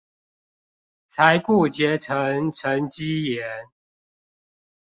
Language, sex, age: Chinese, male, 50-59